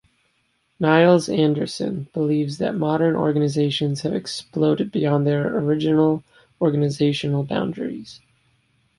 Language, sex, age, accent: English, male, 19-29, United States English